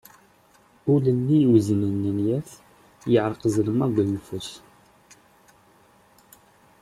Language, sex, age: Kabyle, male, 30-39